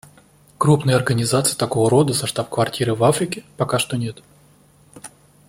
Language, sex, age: Russian, male, 19-29